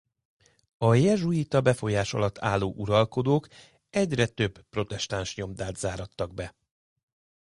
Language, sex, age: Hungarian, male, 40-49